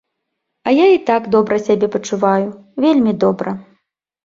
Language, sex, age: Belarusian, female, 30-39